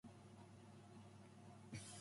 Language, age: English, 19-29